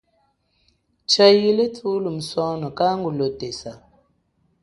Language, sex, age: Chokwe, female, 19-29